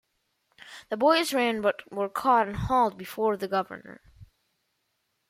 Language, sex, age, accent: English, male, under 19, United States English